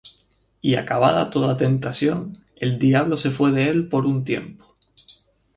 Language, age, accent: Spanish, 19-29, España: Islas Canarias